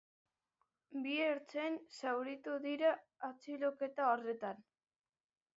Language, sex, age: Basque, male, 40-49